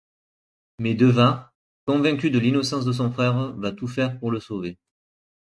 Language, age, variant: French, 30-39, Français de métropole